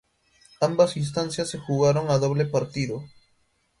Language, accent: Spanish, Andino-Pacífico: Colombia, Perú, Ecuador, oeste de Bolivia y Venezuela andina